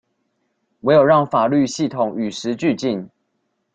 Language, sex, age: Chinese, male, 19-29